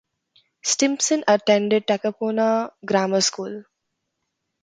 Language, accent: English, India and South Asia (India, Pakistan, Sri Lanka)